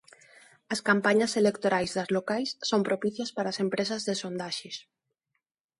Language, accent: Galician, Neofalante